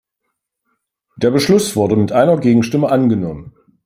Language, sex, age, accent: German, male, 40-49, Deutschland Deutsch